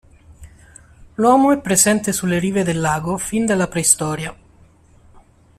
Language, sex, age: Italian, male, 30-39